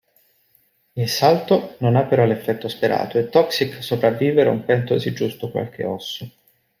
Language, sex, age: Italian, male, 30-39